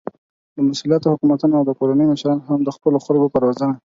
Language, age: Pashto, under 19